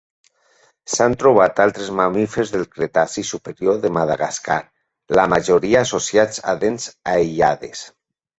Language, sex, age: Catalan, male, 40-49